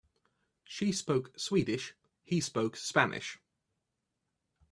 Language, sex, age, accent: English, male, 30-39, England English